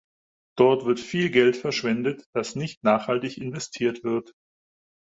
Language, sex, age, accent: German, male, 50-59, Deutschland Deutsch